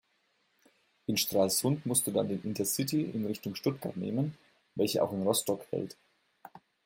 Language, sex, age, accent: German, male, 19-29, Deutschland Deutsch